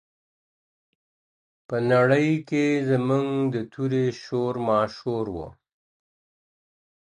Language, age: Pashto, 50-59